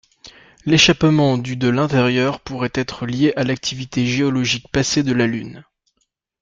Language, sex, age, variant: French, male, 19-29, Français de métropole